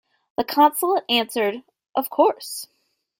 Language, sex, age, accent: English, female, 19-29, United States English